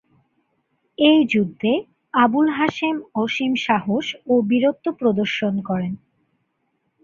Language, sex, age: Bengali, female, 19-29